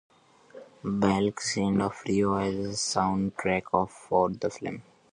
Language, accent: English, India and South Asia (India, Pakistan, Sri Lanka)